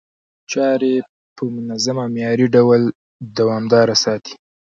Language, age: Pashto, 19-29